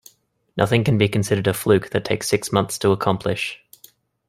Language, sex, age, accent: English, male, 19-29, Australian English